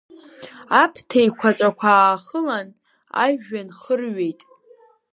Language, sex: Abkhazian, female